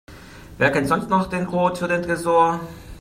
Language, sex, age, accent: German, male, 40-49, Deutschland Deutsch